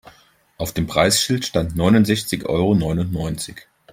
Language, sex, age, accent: German, male, 40-49, Deutschland Deutsch